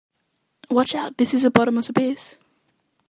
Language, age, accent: English, under 19, Australian English